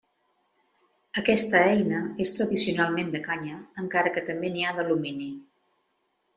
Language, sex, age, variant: Catalan, female, 40-49, Central